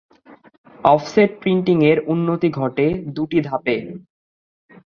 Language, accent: Bengali, Bangladeshi